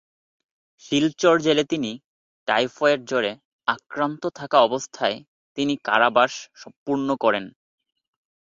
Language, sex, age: Bengali, male, 19-29